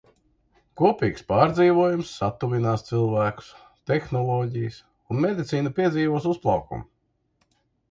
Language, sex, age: Latvian, male, 50-59